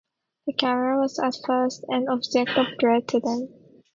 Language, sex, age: English, female, 19-29